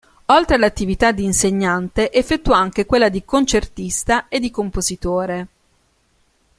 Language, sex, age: Italian, female, 40-49